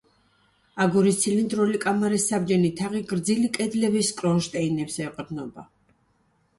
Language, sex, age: Georgian, female, 40-49